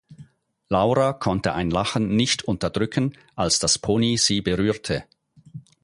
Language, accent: German, Schweizerdeutsch